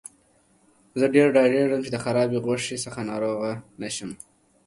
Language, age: Pashto, 19-29